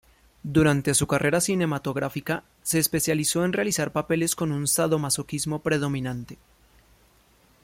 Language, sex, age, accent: Spanish, male, 30-39, Andino-Pacífico: Colombia, Perú, Ecuador, oeste de Bolivia y Venezuela andina